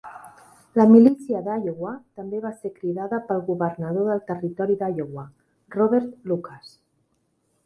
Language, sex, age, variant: Catalan, female, 40-49, Central